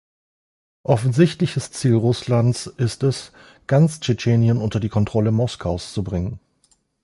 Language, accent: German, Deutschland Deutsch